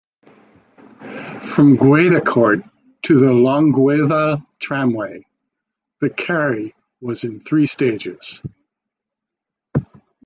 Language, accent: English, United States English